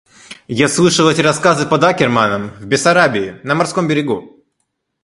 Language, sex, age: Russian, male, under 19